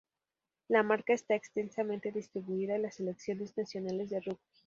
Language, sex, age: Spanish, female, 19-29